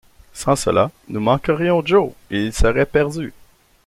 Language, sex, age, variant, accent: French, male, 30-39, Français d'Amérique du Nord, Français du Canada